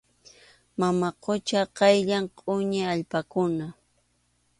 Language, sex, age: Arequipa-La Unión Quechua, female, 30-39